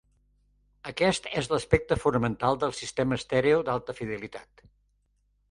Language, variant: Catalan, Central